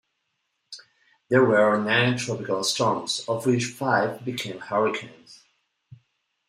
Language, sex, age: English, male, 50-59